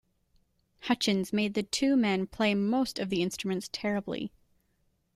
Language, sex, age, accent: English, female, 19-29, United States English